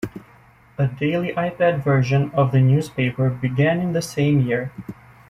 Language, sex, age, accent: English, male, 19-29, United States English